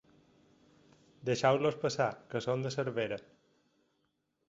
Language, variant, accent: Catalan, Balear, balear